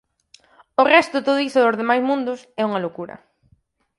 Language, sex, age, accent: Galician, female, 19-29, Atlántico (seseo e gheada)